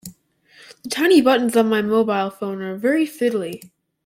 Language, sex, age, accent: English, male, under 19, United States English